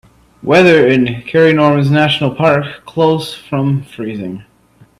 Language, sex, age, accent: English, male, 19-29, United States English